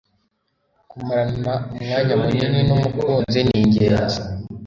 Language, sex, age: Kinyarwanda, male, under 19